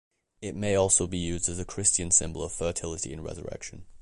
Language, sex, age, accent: English, male, under 19, England English